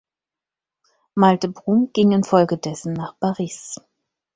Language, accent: German, Deutschland Deutsch